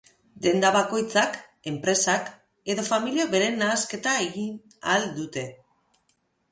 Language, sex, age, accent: Basque, female, 40-49, Mendebalekoa (Araba, Bizkaia, Gipuzkoako mendebaleko herri batzuk)